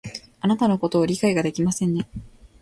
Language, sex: Japanese, female